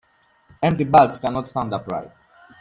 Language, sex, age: English, male, 19-29